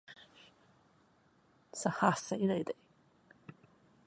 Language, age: Cantonese, 19-29